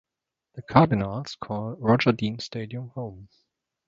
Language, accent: English, England English